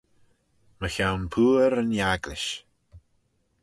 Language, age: Manx, 40-49